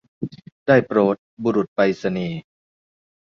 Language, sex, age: Thai, male, 40-49